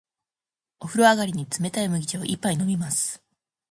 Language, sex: Japanese, female